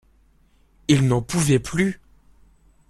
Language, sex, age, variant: French, male, 19-29, Français de métropole